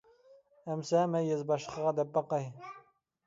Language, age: Uyghur, 19-29